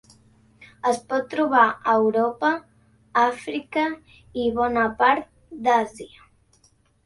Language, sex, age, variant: Catalan, male, 40-49, Central